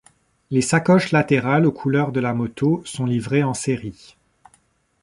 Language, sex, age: French, male, 30-39